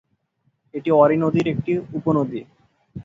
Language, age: Bengali, under 19